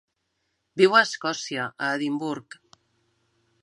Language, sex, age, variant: Catalan, female, 60-69, Central